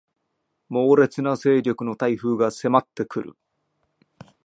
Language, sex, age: Japanese, male, 19-29